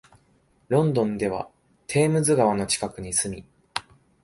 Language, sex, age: Japanese, male, 19-29